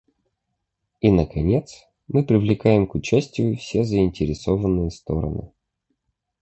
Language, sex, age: Russian, male, 30-39